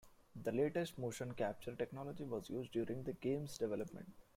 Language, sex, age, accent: English, male, 30-39, India and South Asia (India, Pakistan, Sri Lanka)